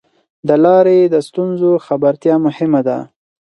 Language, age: Pashto, 19-29